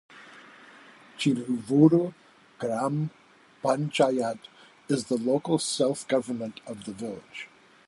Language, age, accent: English, 50-59, United States English